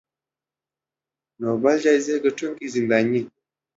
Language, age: Pashto, under 19